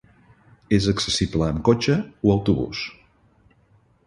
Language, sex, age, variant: Catalan, male, 60-69, Central